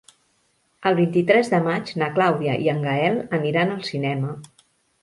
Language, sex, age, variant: Catalan, female, 50-59, Central